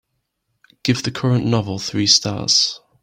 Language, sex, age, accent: English, male, 19-29, England English